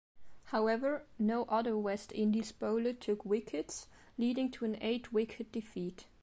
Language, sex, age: English, female, 19-29